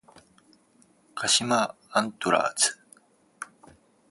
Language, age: Japanese, 50-59